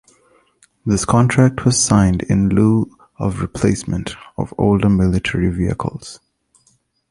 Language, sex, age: English, male, 19-29